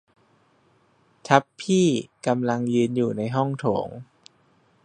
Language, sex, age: Thai, male, 30-39